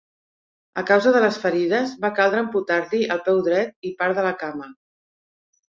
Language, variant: Catalan, Central